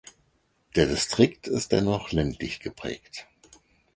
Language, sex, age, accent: German, male, 50-59, Deutschland Deutsch